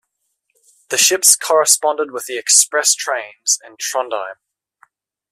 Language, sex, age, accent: English, male, 19-29, Australian English